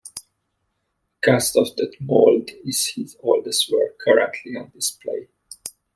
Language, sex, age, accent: English, male, 40-49, United States English